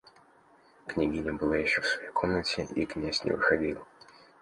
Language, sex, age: Russian, male, 19-29